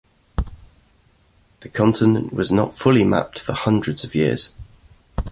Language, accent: English, England English